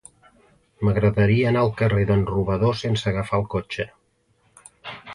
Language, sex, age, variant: Catalan, male, 50-59, Central